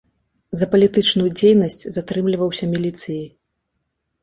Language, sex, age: Belarusian, female, 30-39